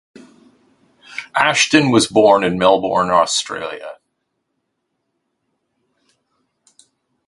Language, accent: English, Canadian English